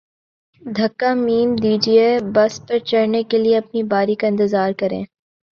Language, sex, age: Urdu, female, 19-29